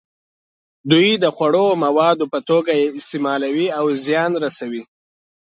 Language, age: Pashto, 19-29